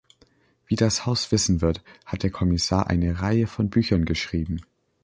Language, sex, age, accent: German, male, under 19, Deutschland Deutsch